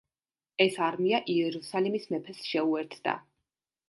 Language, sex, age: Georgian, female, 30-39